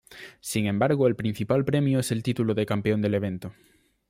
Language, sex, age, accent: Spanish, male, under 19, España: Norte peninsular (Asturias, Castilla y León, Cantabria, País Vasco, Navarra, Aragón, La Rioja, Guadalajara, Cuenca)